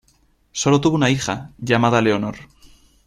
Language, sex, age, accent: Spanish, male, under 19, España: Norte peninsular (Asturias, Castilla y León, Cantabria, País Vasco, Navarra, Aragón, La Rioja, Guadalajara, Cuenca)